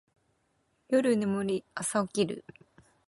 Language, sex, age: Japanese, female, 30-39